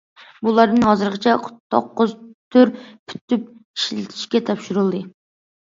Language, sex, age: Uyghur, female, under 19